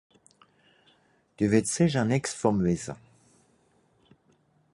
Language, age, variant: Swiss German, 70-79, Nordniederàlemmànisch (Rishoffe, Zàwere, Bùsswìller, Hawenau, Brüemt, Stroossbùri, Molse, Dàmbàch, Schlettstàtt, Pfàlzbùri usw.)